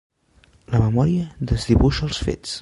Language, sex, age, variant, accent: Catalan, male, under 19, Central, central